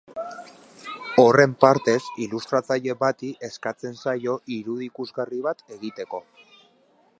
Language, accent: Basque, Mendebalekoa (Araba, Bizkaia, Gipuzkoako mendebaleko herri batzuk)